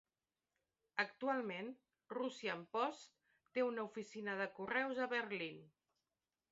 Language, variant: Catalan, Central